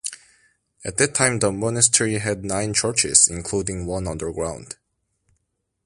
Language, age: English, 19-29